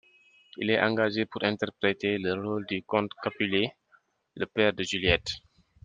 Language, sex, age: French, male, 19-29